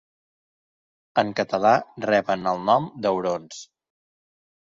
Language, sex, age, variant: Catalan, male, 30-39, Central